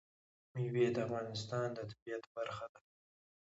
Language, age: Pashto, 19-29